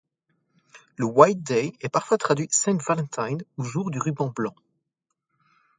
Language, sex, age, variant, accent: French, male, 30-39, Français d'Europe, Français de Belgique